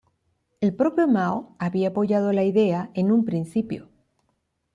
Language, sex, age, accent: Spanish, female, 60-69, Andino-Pacífico: Colombia, Perú, Ecuador, oeste de Bolivia y Venezuela andina